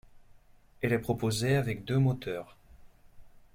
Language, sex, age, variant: French, male, 30-39, Français de métropole